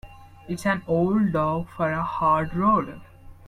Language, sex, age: English, male, 19-29